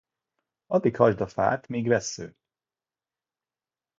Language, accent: Hungarian, budapesti